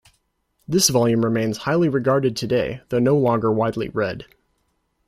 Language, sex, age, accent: English, male, 19-29, United States English